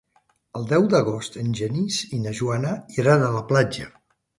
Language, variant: Catalan, Septentrional